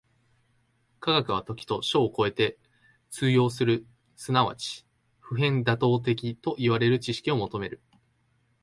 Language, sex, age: Japanese, male, 19-29